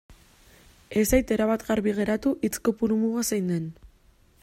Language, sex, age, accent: Basque, female, 19-29, Mendebalekoa (Araba, Bizkaia, Gipuzkoako mendebaleko herri batzuk)